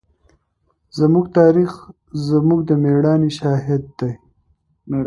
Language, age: Pashto, 19-29